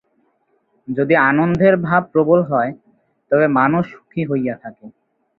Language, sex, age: Bengali, male, 19-29